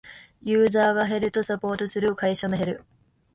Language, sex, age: Japanese, female, under 19